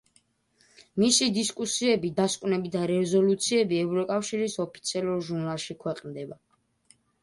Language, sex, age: Georgian, male, under 19